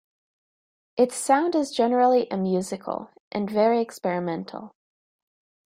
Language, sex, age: English, female, 19-29